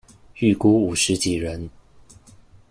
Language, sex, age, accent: Chinese, male, 19-29, 出生地：臺中市